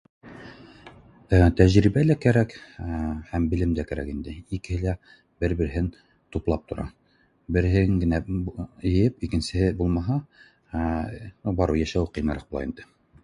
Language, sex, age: Bashkir, male, 40-49